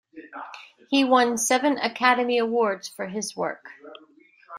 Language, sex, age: English, female, 50-59